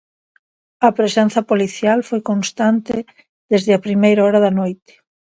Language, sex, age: Galician, female, 50-59